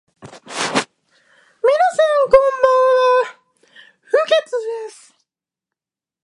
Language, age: Japanese, under 19